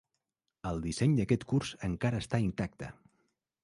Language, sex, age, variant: Catalan, male, 40-49, Central